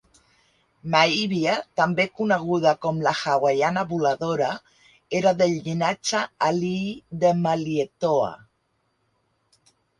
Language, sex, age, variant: Catalan, female, 60-69, Central